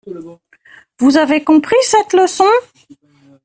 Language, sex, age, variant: French, male, 30-39, Français de métropole